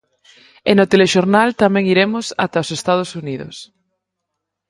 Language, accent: Galician, Normativo (estándar)